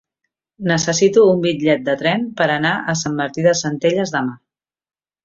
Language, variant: Catalan, Central